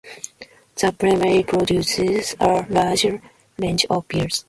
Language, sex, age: English, female, 19-29